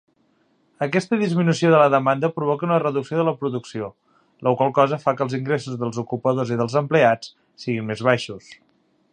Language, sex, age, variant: Catalan, male, 30-39, Central